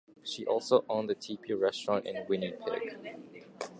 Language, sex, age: English, male, 19-29